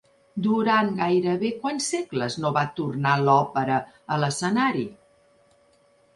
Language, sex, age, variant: Catalan, female, 50-59, Central